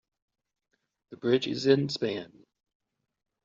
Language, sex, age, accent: English, male, 40-49, United States English